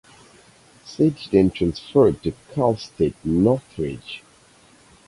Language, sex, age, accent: English, male, 40-49, United States English